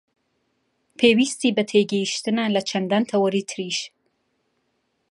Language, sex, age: Central Kurdish, female, 30-39